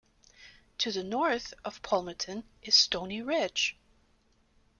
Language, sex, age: English, female, 30-39